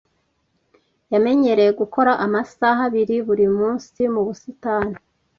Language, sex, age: Kinyarwanda, female, 19-29